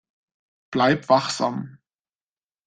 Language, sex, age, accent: German, male, 19-29, Deutschland Deutsch